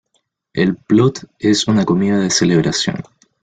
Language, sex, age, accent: Spanish, male, 19-29, Chileno: Chile, Cuyo